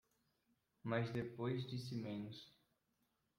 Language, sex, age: Portuguese, male, 19-29